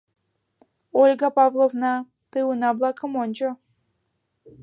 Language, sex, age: Mari, female, under 19